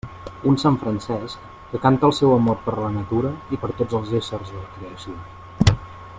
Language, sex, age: Catalan, male, 19-29